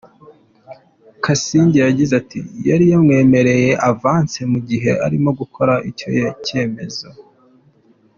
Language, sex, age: Kinyarwanda, male, 19-29